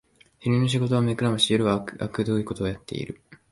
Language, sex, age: Japanese, male, 19-29